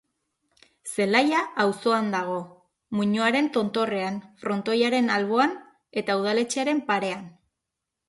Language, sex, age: Basque, female, 30-39